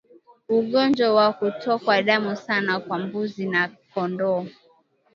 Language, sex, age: Swahili, female, 19-29